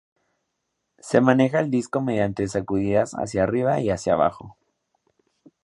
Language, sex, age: Spanish, male, 19-29